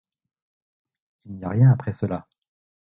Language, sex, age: French, male, 30-39